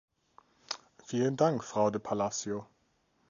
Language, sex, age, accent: German, male, 30-39, Deutschland Deutsch